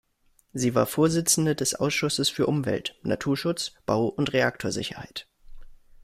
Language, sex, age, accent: German, male, 19-29, Deutschland Deutsch